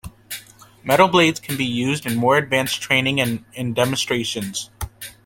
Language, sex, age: English, male, under 19